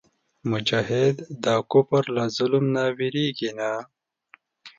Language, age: Pashto, 19-29